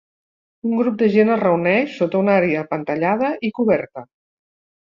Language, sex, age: Catalan, female, 60-69